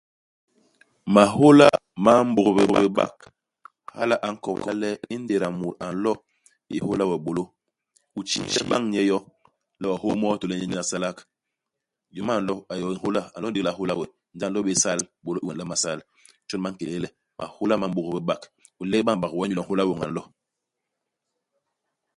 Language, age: Basaa, 40-49